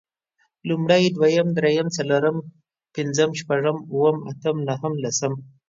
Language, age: Pashto, 30-39